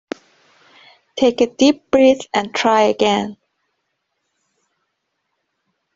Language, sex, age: English, female, 30-39